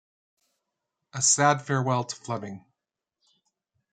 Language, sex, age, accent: English, male, 60-69, Canadian English